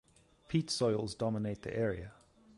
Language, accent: English, Southern African (South Africa, Zimbabwe, Namibia)